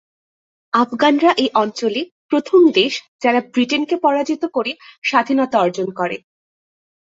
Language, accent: Bengali, প্রমিত বাংলা